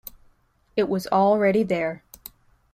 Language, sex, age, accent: English, female, 19-29, United States English